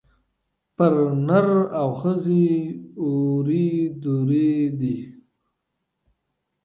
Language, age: Pashto, 30-39